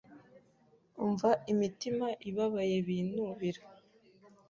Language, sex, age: Kinyarwanda, female, 19-29